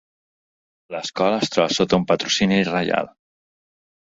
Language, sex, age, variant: Catalan, male, 40-49, Central